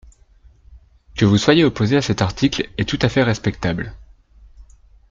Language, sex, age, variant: French, male, 30-39, Français de métropole